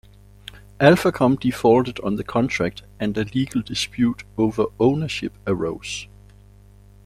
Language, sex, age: English, male, 40-49